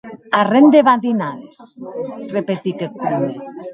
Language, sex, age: Occitan, female, 40-49